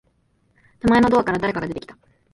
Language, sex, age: Japanese, female, 19-29